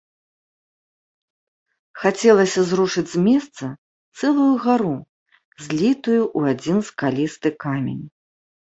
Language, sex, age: Belarusian, female, 40-49